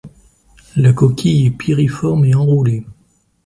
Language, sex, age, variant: French, male, 40-49, Français de métropole